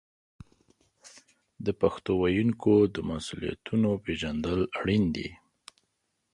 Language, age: Pashto, 30-39